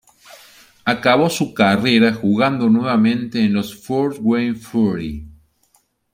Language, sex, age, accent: Spanish, male, 50-59, Rioplatense: Argentina, Uruguay, este de Bolivia, Paraguay